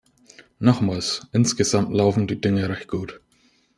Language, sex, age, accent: German, male, 19-29, Deutschland Deutsch